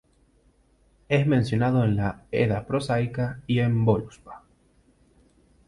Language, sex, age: Spanish, male, 19-29